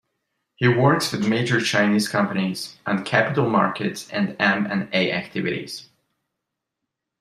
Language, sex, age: English, male, 30-39